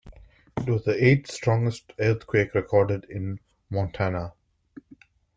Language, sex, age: English, male, 40-49